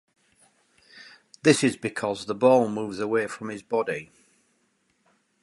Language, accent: English, England English